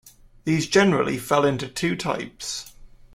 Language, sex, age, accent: English, male, 19-29, England English